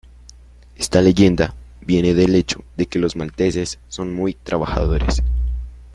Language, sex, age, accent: Spanish, male, under 19, Andino-Pacífico: Colombia, Perú, Ecuador, oeste de Bolivia y Venezuela andina